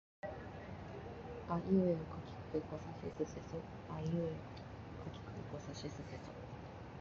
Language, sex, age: Japanese, female, 19-29